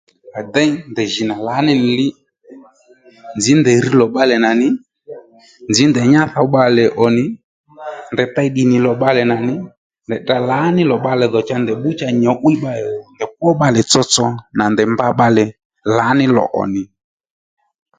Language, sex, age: Lendu, male, 30-39